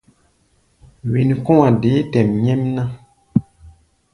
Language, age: Gbaya, 30-39